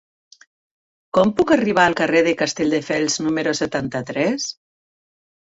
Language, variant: Catalan, Central